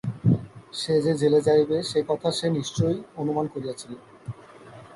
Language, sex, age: Bengali, male, 19-29